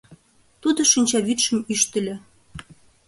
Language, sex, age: Mari, female, 19-29